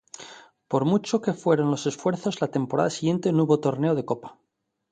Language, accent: Spanish, España: Norte peninsular (Asturias, Castilla y León, Cantabria, País Vasco, Navarra, Aragón, La Rioja, Guadalajara, Cuenca)